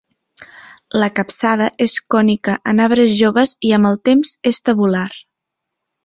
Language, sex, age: Catalan, female, 30-39